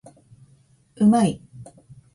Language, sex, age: Japanese, female, 50-59